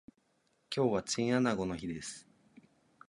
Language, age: Japanese, 19-29